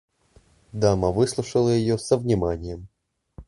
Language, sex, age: Russian, male, under 19